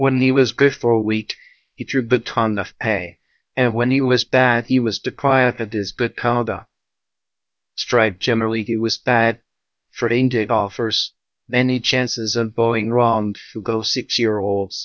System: TTS, VITS